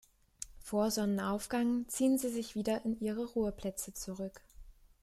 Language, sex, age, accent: German, female, 19-29, Deutschland Deutsch